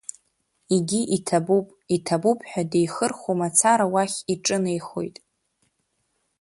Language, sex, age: Abkhazian, female, under 19